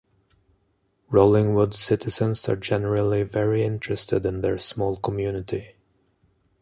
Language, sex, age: English, male, 30-39